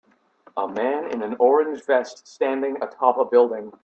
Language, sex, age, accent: English, male, under 19, United States English